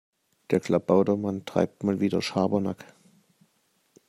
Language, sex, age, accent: German, male, 50-59, Deutschland Deutsch